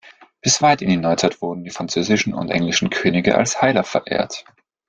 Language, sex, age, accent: German, male, 19-29, Österreichisches Deutsch